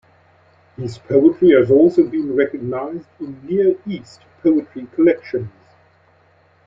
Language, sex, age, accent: English, male, 40-49, Southern African (South Africa, Zimbabwe, Namibia)